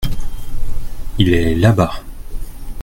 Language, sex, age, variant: French, male, 30-39, Français de métropole